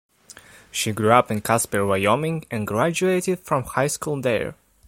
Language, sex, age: English, male, 19-29